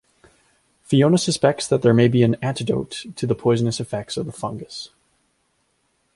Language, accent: English, Canadian English